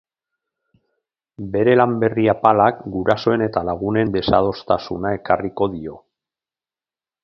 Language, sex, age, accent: Basque, male, 40-49, Erdialdekoa edo Nafarra (Gipuzkoa, Nafarroa)